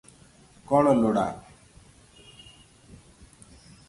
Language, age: Odia, 30-39